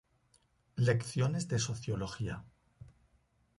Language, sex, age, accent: Spanish, male, 40-49, España: Centro-Sur peninsular (Madrid, Toledo, Castilla-La Mancha)